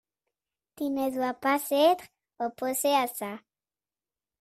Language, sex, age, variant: French, male, 40-49, Français de métropole